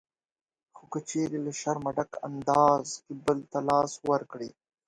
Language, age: Pashto, under 19